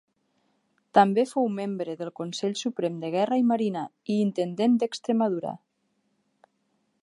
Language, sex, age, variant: Catalan, female, 30-39, Nord-Occidental